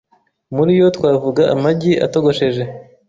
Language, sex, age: Kinyarwanda, male, 19-29